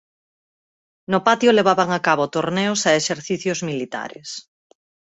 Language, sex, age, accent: Galician, female, 30-39, Atlántico (seseo e gheada)